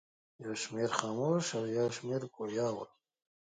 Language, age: Pashto, 30-39